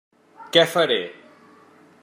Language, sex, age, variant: Catalan, male, 40-49, Central